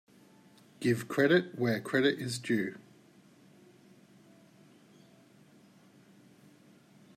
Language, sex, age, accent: English, male, 30-39, Australian English